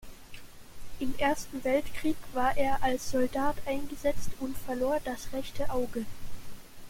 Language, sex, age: German, male, under 19